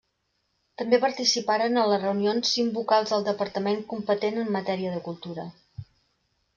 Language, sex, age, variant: Catalan, female, 50-59, Central